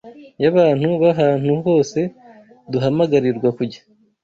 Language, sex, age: Kinyarwanda, male, 19-29